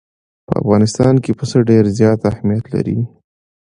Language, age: Pashto, 19-29